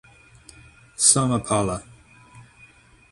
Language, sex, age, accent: English, male, 19-29, United States English